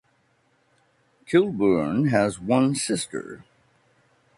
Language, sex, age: English, male, 40-49